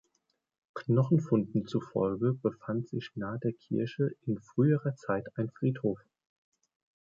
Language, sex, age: German, male, 30-39